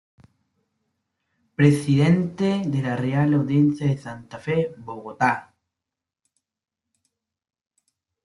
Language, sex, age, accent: Spanish, male, under 19, México